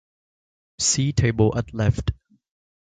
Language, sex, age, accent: English, male, 19-29, United States English